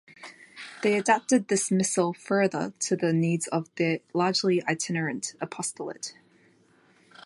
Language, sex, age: English, female, 19-29